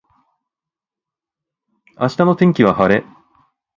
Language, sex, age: Japanese, male, 40-49